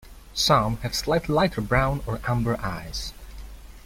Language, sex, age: English, male, 19-29